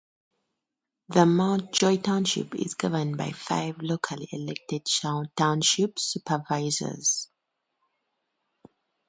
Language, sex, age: English, female, 30-39